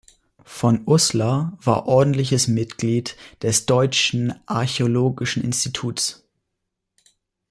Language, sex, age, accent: German, male, 19-29, Deutschland Deutsch